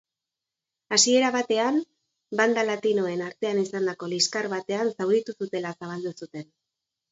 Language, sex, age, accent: Basque, female, 40-49, Erdialdekoa edo Nafarra (Gipuzkoa, Nafarroa)